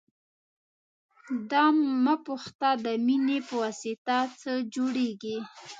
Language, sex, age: Pashto, female, 30-39